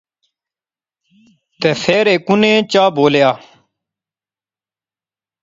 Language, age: Pahari-Potwari, 19-29